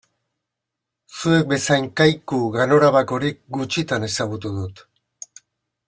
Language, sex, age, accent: Basque, male, 60-69, Mendebalekoa (Araba, Bizkaia, Gipuzkoako mendebaleko herri batzuk)